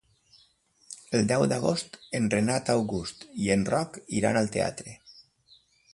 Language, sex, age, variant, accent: Catalan, male, 60-69, Valencià central, valencià